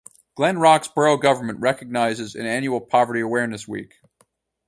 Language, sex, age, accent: English, male, 30-39, United States English